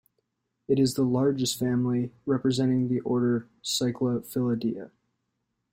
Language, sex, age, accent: English, male, 19-29, United States English